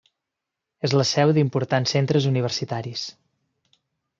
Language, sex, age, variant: Catalan, male, 30-39, Central